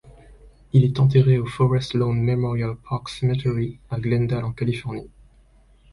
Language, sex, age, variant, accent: French, male, 19-29, Français des départements et régions d'outre-mer, Français de La Réunion